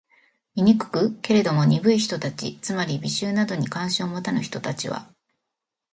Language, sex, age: Japanese, female, 40-49